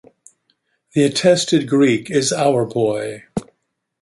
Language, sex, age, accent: English, male, 80-89, United States English